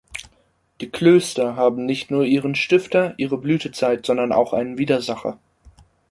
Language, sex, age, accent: German, male, under 19, Deutschland Deutsch